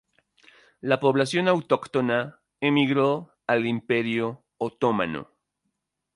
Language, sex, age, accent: Spanish, male, 30-39, Andino-Pacífico: Colombia, Perú, Ecuador, oeste de Bolivia y Venezuela andina